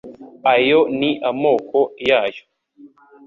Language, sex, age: Kinyarwanda, male, 19-29